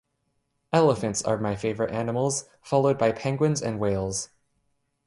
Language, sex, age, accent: English, male, under 19, Canadian English